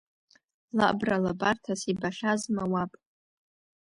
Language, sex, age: Abkhazian, female, under 19